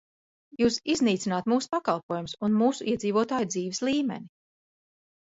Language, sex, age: Latvian, female, 40-49